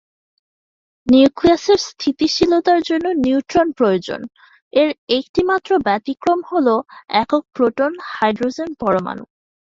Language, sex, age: Bengali, female, 19-29